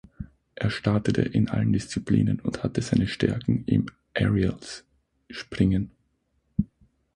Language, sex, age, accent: German, male, 19-29, Österreichisches Deutsch